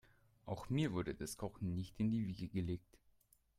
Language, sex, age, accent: German, male, 19-29, Deutschland Deutsch